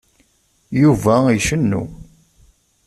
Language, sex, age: Kabyle, male, 30-39